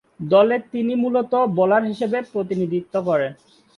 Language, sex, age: Bengali, male, 19-29